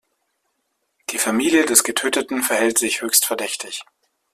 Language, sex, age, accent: German, male, 30-39, Deutschland Deutsch